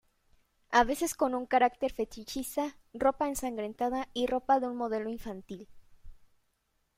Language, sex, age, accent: Spanish, female, 19-29, México